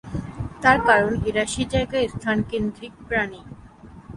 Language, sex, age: Bengali, female, 19-29